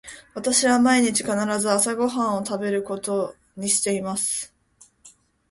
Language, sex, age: Japanese, female, under 19